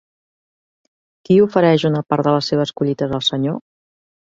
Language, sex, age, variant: Catalan, female, 40-49, Central